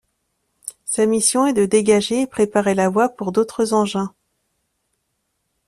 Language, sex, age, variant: French, female, 30-39, Français de métropole